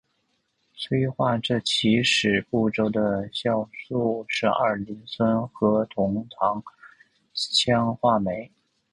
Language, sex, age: Chinese, male, 30-39